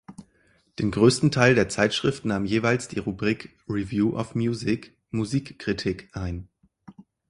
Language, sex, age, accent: German, male, 19-29, Deutschland Deutsch